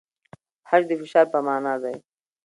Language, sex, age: Pashto, female, 19-29